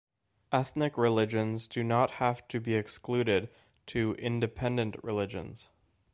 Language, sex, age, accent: English, male, 19-29, Canadian English